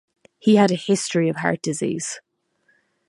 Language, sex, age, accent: English, female, under 19, Irish English